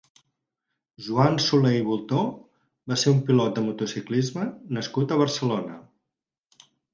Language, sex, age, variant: Catalan, male, 60-69, Central